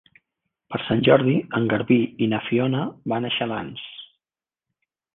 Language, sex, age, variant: Catalan, male, 50-59, Central